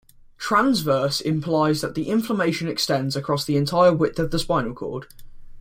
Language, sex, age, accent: English, male, under 19, England English